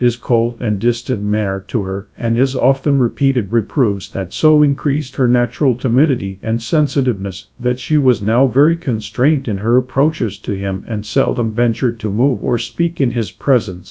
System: TTS, GradTTS